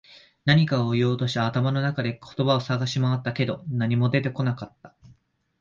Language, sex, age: Japanese, male, 19-29